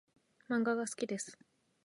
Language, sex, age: Japanese, female, under 19